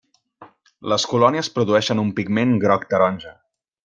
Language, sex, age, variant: Catalan, male, 19-29, Central